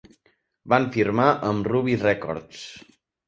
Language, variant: Catalan, Balear